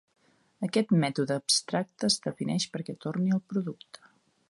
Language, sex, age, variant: Catalan, female, 40-49, Central